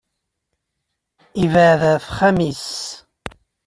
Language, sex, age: Kabyle, male, 40-49